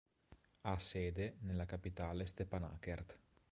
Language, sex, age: Italian, male, 30-39